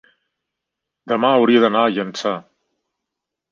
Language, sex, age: Catalan, male, 40-49